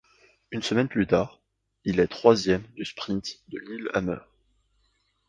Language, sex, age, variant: French, male, 19-29, Français de métropole